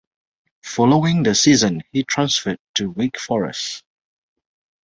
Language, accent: English, Malaysian English